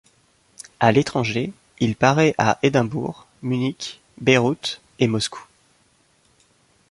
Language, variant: French, Français de métropole